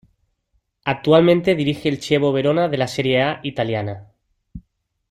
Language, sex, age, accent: Spanish, male, 30-39, España: Sur peninsular (Andalucia, Extremadura, Murcia)